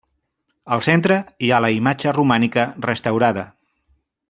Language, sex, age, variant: Catalan, male, 40-49, Central